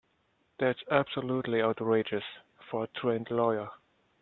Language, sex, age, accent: English, male, 19-29, England English